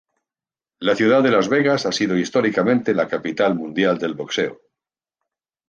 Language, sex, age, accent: Spanish, male, 50-59, España: Centro-Sur peninsular (Madrid, Toledo, Castilla-La Mancha)